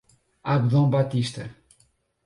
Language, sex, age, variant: Portuguese, male, 30-39, Portuguese (Portugal)